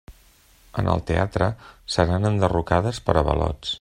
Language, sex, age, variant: Catalan, male, 40-49, Central